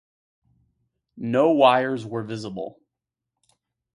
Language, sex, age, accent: English, male, 19-29, United States English